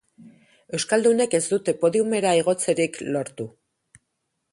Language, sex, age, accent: Basque, female, 50-59, Mendebalekoa (Araba, Bizkaia, Gipuzkoako mendebaleko herri batzuk)